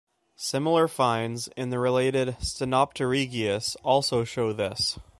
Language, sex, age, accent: English, male, 19-29, Canadian English